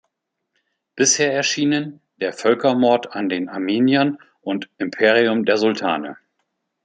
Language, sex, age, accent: German, male, 50-59, Deutschland Deutsch